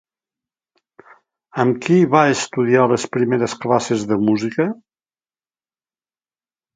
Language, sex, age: Catalan, male, 60-69